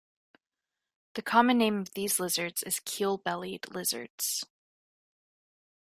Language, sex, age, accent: English, female, 19-29, United States English